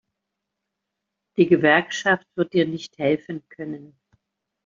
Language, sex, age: German, female, 60-69